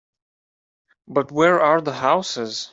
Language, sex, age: English, male, 19-29